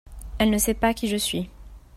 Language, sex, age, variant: French, female, 19-29, Français de métropole